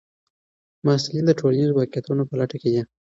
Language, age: Pashto, 19-29